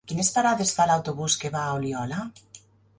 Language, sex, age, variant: Catalan, female, 40-49, Nord-Occidental